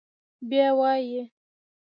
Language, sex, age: Pashto, female, under 19